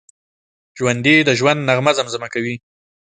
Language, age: Pashto, 19-29